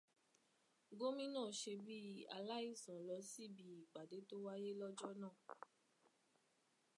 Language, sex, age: Yoruba, female, 19-29